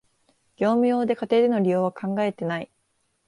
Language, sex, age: Japanese, female, 19-29